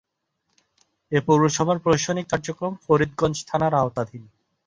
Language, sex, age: Bengali, male, 30-39